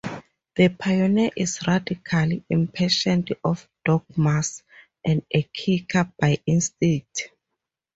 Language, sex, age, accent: English, female, 30-39, Southern African (South Africa, Zimbabwe, Namibia)